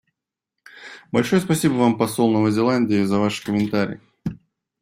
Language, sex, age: Russian, male, 19-29